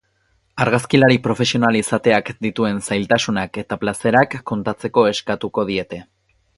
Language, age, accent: Basque, 19-29, Erdialdekoa edo Nafarra (Gipuzkoa, Nafarroa)